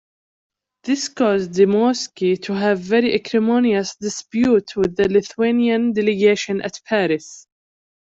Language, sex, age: English, female, 19-29